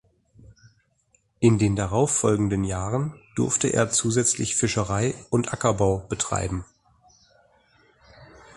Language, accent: German, Deutschland Deutsch